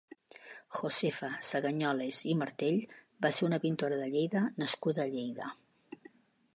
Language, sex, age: Catalan, female, 60-69